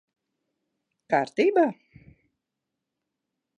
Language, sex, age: Latvian, female, 19-29